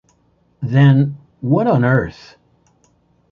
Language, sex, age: English, male, 70-79